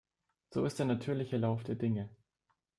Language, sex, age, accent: German, male, 19-29, Deutschland Deutsch